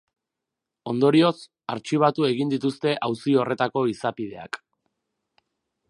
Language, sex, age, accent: Basque, male, 19-29, Erdialdekoa edo Nafarra (Gipuzkoa, Nafarroa)